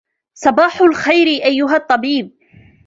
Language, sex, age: Arabic, female, 19-29